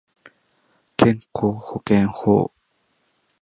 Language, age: Japanese, 19-29